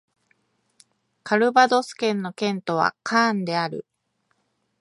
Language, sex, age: Japanese, female, 30-39